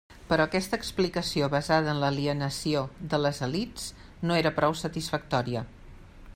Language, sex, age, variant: Catalan, female, 60-69, Central